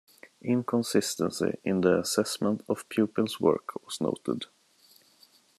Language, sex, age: English, male, 30-39